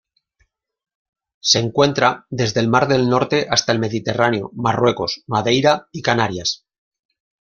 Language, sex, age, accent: Spanish, male, 50-59, España: Norte peninsular (Asturias, Castilla y León, Cantabria, País Vasco, Navarra, Aragón, La Rioja, Guadalajara, Cuenca)